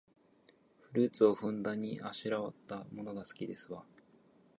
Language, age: Japanese, 19-29